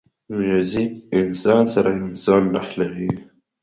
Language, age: Pashto, 19-29